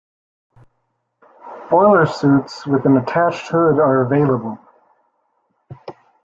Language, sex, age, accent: English, male, under 19, United States English